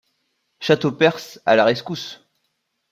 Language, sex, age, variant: French, male, 19-29, Français de métropole